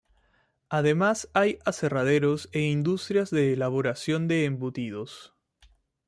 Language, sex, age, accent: Spanish, male, 30-39, Andino-Pacífico: Colombia, Perú, Ecuador, oeste de Bolivia y Venezuela andina